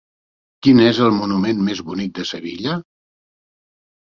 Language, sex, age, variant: Catalan, male, 60-69, Central